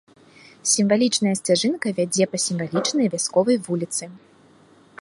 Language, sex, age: Belarusian, female, 19-29